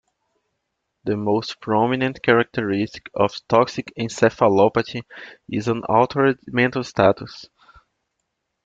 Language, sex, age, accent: English, male, 19-29, United States English